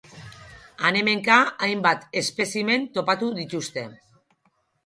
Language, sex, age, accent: Basque, female, 40-49, Erdialdekoa edo Nafarra (Gipuzkoa, Nafarroa)